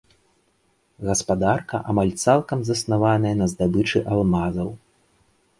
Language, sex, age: Belarusian, male, 30-39